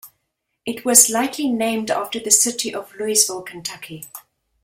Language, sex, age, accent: English, female, 60-69, Southern African (South Africa, Zimbabwe, Namibia)